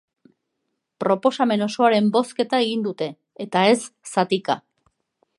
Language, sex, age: Basque, female, 50-59